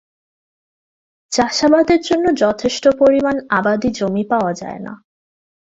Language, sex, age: Bengali, female, 19-29